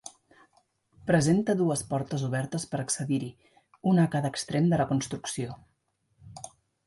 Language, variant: Catalan, Central